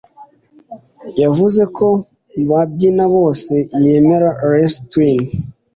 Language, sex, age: Kinyarwanda, male, 19-29